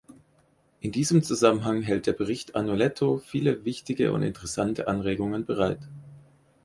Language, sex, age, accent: German, male, 30-39, Deutschland Deutsch